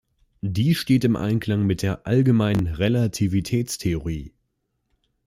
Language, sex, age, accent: German, male, under 19, Deutschland Deutsch